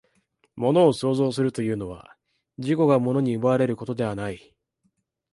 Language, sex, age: Japanese, male, 19-29